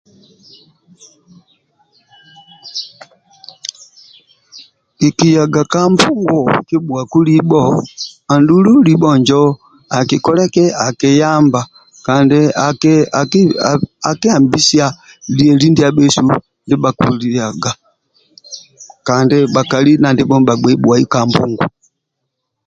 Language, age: Amba (Uganda), 50-59